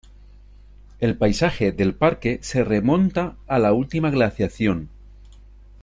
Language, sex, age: Spanish, male, 40-49